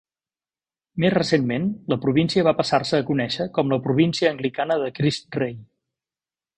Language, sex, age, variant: Catalan, male, 50-59, Central